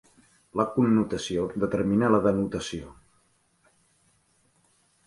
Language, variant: Catalan, Central